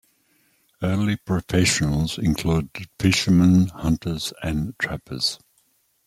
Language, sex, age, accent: English, male, 60-69, Australian English